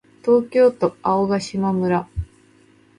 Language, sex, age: Japanese, female, 30-39